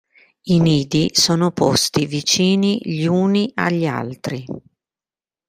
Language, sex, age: Italian, female, 40-49